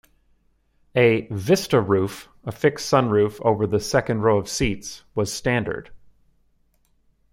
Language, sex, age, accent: English, male, 40-49, Canadian English